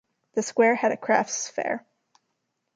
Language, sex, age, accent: English, female, 19-29, United States English